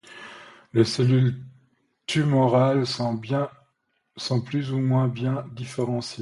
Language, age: French, 50-59